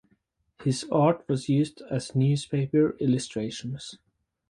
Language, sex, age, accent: English, male, under 19, United States English